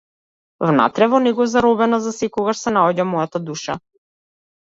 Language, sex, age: Macedonian, female, 30-39